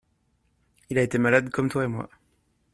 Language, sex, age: French, male, 19-29